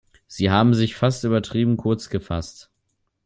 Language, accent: German, Deutschland Deutsch